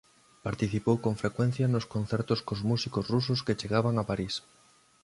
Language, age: Galician, 30-39